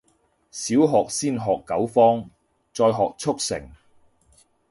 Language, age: Cantonese, 30-39